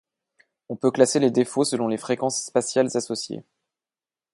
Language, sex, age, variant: French, male, 30-39, Français de métropole